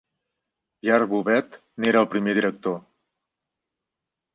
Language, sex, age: Catalan, male, 40-49